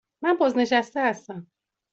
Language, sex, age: Persian, female, 40-49